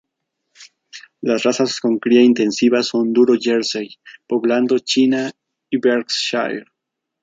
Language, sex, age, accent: Spanish, male, 19-29, Andino-Pacífico: Colombia, Perú, Ecuador, oeste de Bolivia y Venezuela andina